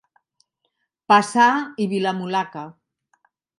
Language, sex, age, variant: Catalan, female, 60-69, Central